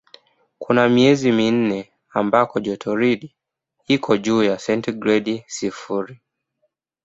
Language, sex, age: Swahili, male, 19-29